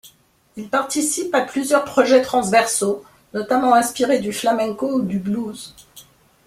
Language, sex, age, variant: French, female, 50-59, Français de métropole